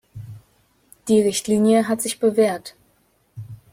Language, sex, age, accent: German, female, 19-29, Deutschland Deutsch